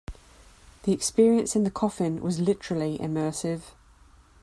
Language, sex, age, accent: English, female, 40-49, England English